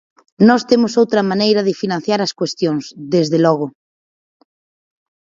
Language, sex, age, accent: Galician, female, 30-39, Atlántico (seseo e gheada)